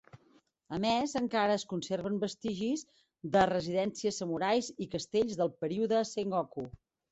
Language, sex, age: Catalan, female, 60-69